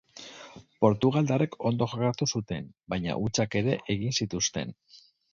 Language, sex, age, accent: Basque, male, 40-49, Mendebalekoa (Araba, Bizkaia, Gipuzkoako mendebaleko herri batzuk)